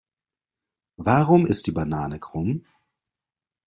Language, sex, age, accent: German, male, 30-39, Deutschland Deutsch